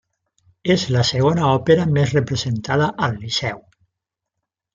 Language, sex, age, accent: Catalan, male, 60-69, valencià